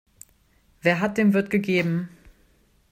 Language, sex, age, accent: German, female, 19-29, Deutschland Deutsch